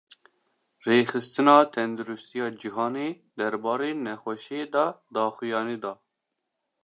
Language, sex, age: Kurdish, male, under 19